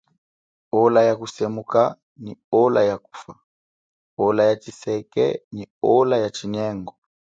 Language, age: Chokwe, 19-29